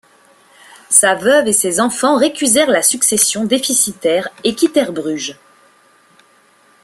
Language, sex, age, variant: French, female, 19-29, Français de métropole